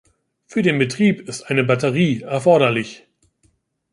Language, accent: German, Deutschland Deutsch